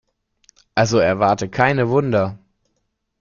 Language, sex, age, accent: German, male, 19-29, Deutschland Deutsch